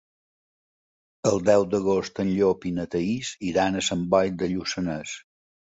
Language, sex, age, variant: Catalan, male, 60-69, Balear